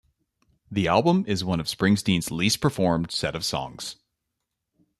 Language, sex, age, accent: English, male, 30-39, United States English